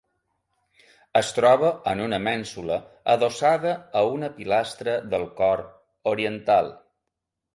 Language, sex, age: Catalan, male, 40-49